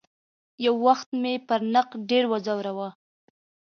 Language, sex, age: Pashto, female, 19-29